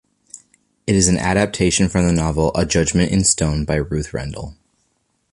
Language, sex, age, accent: English, male, 19-29, Canadian English